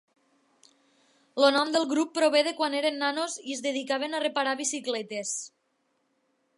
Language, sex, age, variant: Catalan, female, 19-29, Nord-Occidental